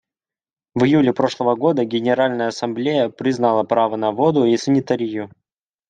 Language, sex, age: Russian, male, 19-29